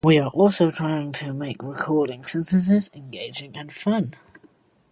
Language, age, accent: English, 19-29, England English